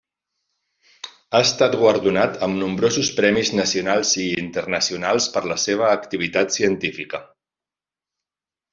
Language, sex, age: Catalan, male, 50-59